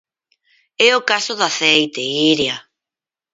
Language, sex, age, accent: Galician, female, 30-39, Normativo (estándar)